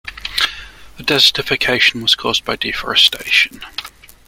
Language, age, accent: English, 19-29, England English